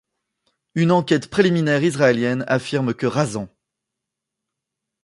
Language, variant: French, Français de métropole